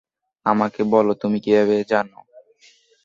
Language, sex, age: Bengali, male, under 19